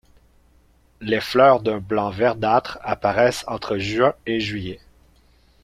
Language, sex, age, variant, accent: French, male, 30-39, Français d'Amérique du Nord, Français du Canada